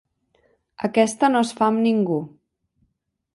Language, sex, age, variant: Catalan, female, under 19, Central